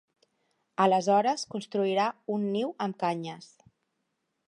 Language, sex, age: Catalan, female, 40-49